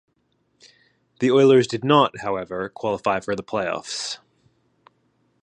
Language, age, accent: English, 40-49, United States English; Australian English